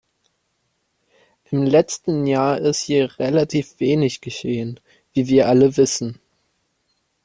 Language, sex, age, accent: German, male, under 19, Deutschland Deutsch